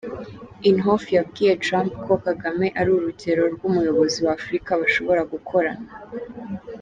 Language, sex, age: Kinyarwanda, female, 19-29